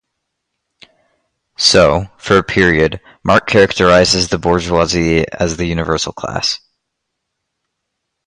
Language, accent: English, United States English